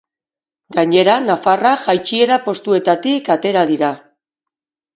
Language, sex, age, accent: Basque, female, 40-49, Mendebalekoa (Araba, Bizkaia, Gipuzkoako mendebaleko herri batzuk)